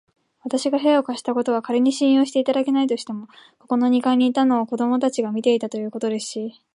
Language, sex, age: Japanese, female, 19-29